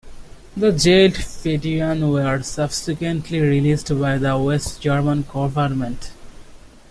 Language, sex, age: English, male, 19-29